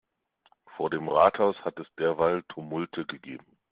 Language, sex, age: German, male, 40-49